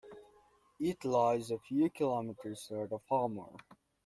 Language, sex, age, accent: English, male, under 19, Filipino